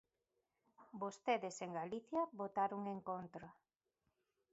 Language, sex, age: Galician, female, 40-49